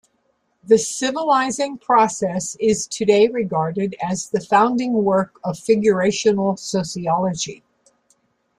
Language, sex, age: English, female, 70-79